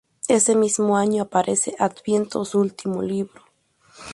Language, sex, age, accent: Spanish, female, 19-29, México